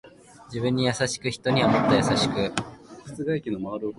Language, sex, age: Japanese, male, 19-29